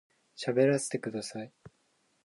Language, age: Japanese, 19-29